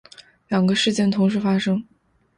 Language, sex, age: Chinese, female, 19-29